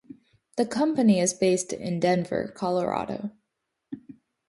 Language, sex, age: English, female, under 19